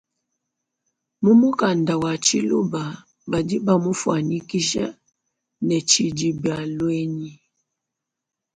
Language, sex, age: Luba-Lulua, female, 30-39